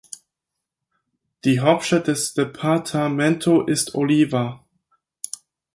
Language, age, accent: German, 19-29, Deutschland Deutsch